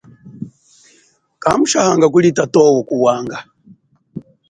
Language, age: Chokwe, 40-49